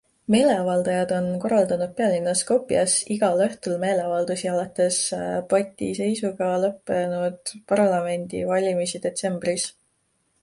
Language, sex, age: Estonian, female, 19-29